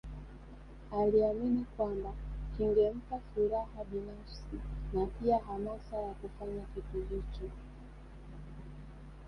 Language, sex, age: Swahili, female, 30-39